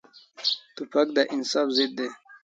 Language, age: Pashto, 19-29